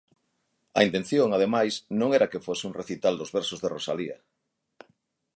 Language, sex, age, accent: Galician, male, 40-49, Normativo (estándar)